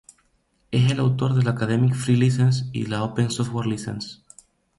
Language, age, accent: Spanish, 19-29, España: Islas Canarias